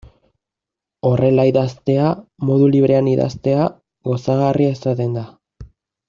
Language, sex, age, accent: Basque, male, 30-39, Mendebalekoa (Araba, Bizkaia, Gipuzkoako mendebaleko herri batzuk)